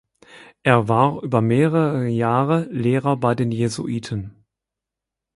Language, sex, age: German, male, 50-59